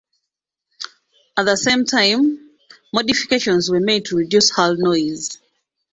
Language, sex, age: English, female, 30-39